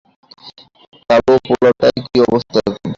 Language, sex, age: Bengali, male, 19-29